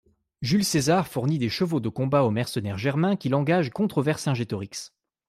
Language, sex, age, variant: French, male, 19-29, Français de métropole